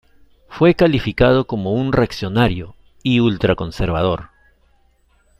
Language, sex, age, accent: Spanish, male, 50-59, Andino-Pacífico: Colombia, Perú, Ecuador, oeste de Bolivia y Venezuela andina